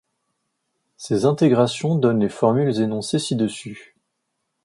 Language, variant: French, Français de métropole